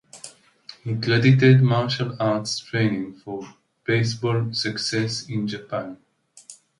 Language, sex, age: English, male, 30-39